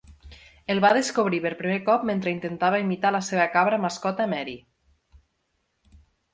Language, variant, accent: Catalan, Nord-Occidental, Lleidatà